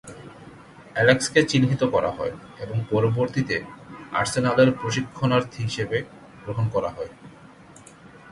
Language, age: Bengali, 30-39